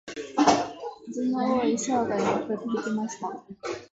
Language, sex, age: Japanese, female, 19-29